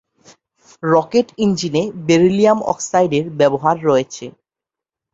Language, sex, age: Bengali, male, 19-29